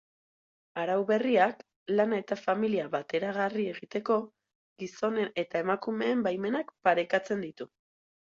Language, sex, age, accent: Basque, female, 30-39, Erdialdekoa edo Nafarra (Gipuzkoa, Nafarroa)